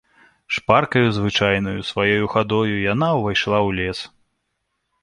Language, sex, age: Belarusian, male, 30-39